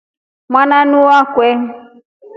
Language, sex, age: Rombo, female, 40-49